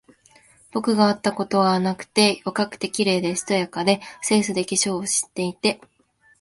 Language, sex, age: Japanese, female, 19-29